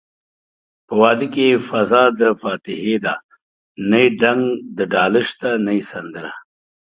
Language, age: Pashto, 50-59